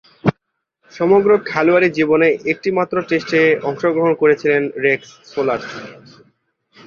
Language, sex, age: Bengali, male, 19-29